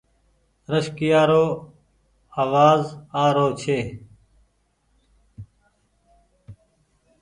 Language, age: Goaria, 19-29